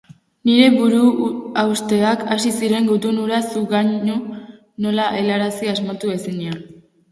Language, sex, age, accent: Basque, female, under 19, Mendebalekoa (Araba, Bizkaia, Gipuzkoako mendebaleko herri batzuk)